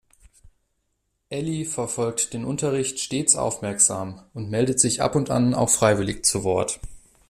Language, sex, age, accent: German, male, 19-29, Deutschland Deutsch